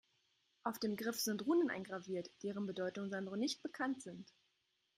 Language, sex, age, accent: German, female, 19-29, Deutschland Deutsch